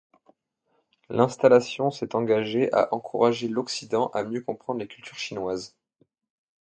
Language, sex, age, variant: French, male, 19-29, Français de métropole